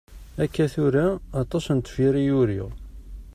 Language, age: Kabyle, 30-39